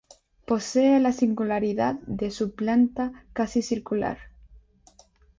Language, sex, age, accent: Spanish, female, 19-29, España: Islas Canarias